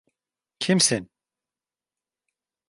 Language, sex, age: Turkish, male, 30-39